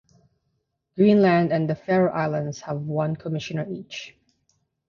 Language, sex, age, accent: English, female, 30-39, Canadian English; Filipino